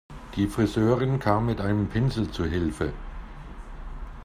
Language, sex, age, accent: German, male, 50-59, Deutschland Deutsch